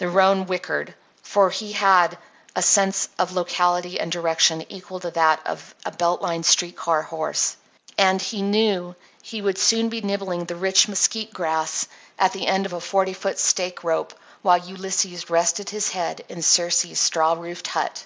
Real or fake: real